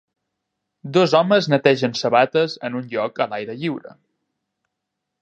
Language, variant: Catalan, Central